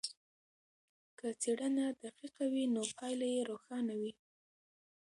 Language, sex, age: Pashto, female, under 19